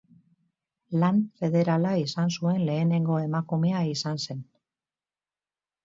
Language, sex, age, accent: Basque, female, 50-59, Mendebalekoa (Araba, Bizkaia, Gipuzkoako mendebaleko herri batzuk)